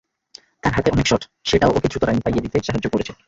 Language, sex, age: Bengali, male, 19-29